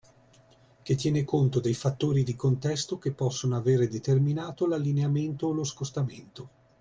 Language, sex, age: Italian, male, 30-39